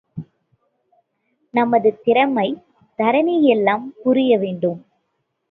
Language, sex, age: Tamil, female, 19-29